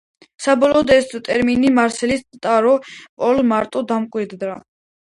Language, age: Georgian, under 19